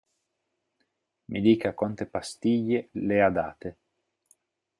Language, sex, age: Italian, male, 19-29